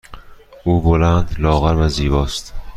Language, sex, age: Persian, male, 30-39